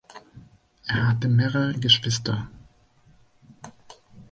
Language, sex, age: German, male, 30-39